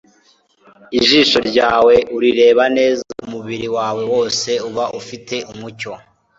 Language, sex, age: Kinyarwanda, male, 19-29